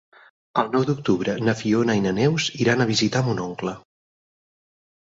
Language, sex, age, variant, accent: Catalan, male, 30-39, Central, Barcelona